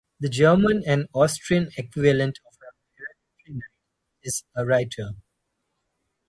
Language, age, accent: English, 30-39, United States English; India and South Asia (India, Pakistan, Sri Lanka)